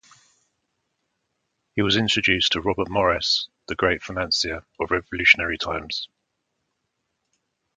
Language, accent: English, England English